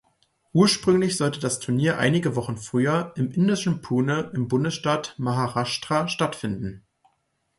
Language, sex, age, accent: German, male, 19-29, Deutschland Deutsch